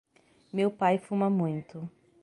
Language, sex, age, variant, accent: Portuguese, female, 30-39, Portuguese (Brasil), Paulista